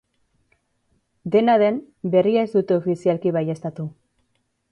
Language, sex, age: Basque, female, 30-39